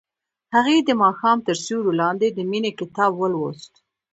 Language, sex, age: Pashto, female, 19-29